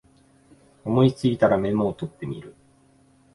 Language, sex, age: Japanese, male, 19-29